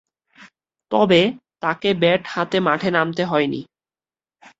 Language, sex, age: Bengali, male, 19-29